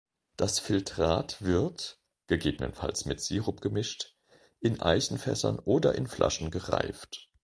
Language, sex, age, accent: German, male, 40-49, Deutschland Deutsch